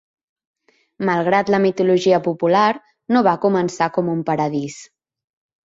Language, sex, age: Catalan, female, 30-39